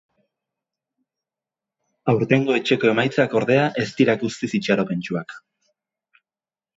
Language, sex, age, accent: Basque, male, 30-39, Erdialdekoa edo Nafarra (Gipuzkoa, Nafarroa)